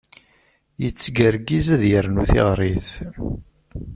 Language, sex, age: Kabyle, male, 30-39